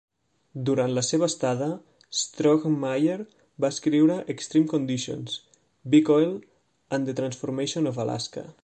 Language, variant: Catalan, Central